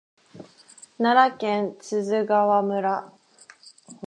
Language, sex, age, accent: Japanese, female, 19-29, 関東